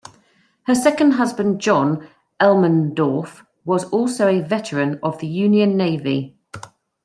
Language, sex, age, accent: English, female, 50-59, England English